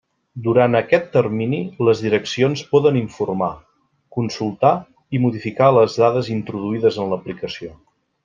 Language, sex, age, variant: Catalan, male, 40-49, Central